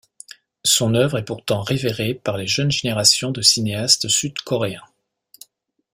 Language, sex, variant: French, male, Français de métropole